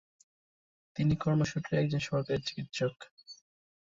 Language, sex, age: Bengali, male, 19-29